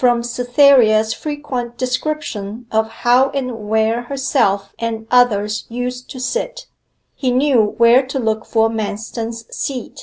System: none